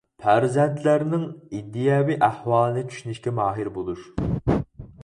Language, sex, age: Uyghur, male, 19-29